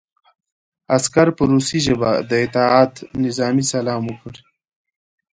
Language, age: Pashto, 19-29